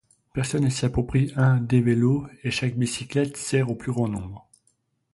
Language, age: French, 30-39